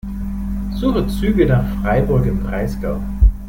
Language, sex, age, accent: German, male, 40-49, Deutschland Deutsch